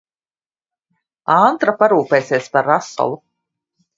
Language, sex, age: Latvian, female, 40-49